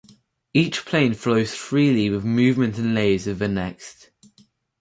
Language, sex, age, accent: English, male, under 19, England English